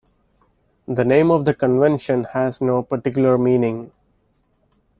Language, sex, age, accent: English, male, 30-39, India and South Asia (India, Pakistan, Sri Lanka)